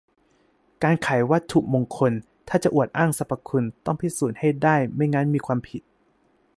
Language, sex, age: Thai, male, 19-29